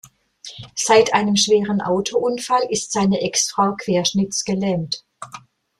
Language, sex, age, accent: German, female, 60-69, Deutschland Deutsch